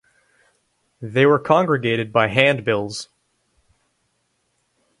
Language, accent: English, Canadian English